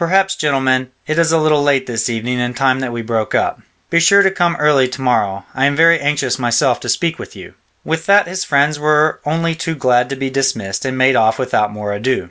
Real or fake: real